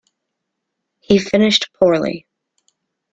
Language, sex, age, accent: English, female, 30-39, United States English